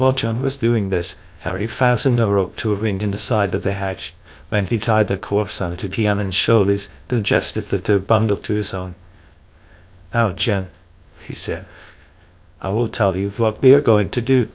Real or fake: fake